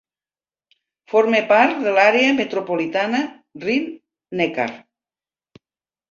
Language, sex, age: Catalan, female, 50-59